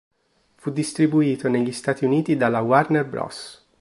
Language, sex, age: Italian, male, 19-29